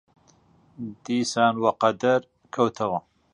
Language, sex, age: Central Kurdish, male, 40-49